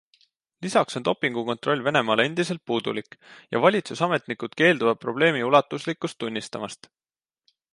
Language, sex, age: Estonian, male, 19-29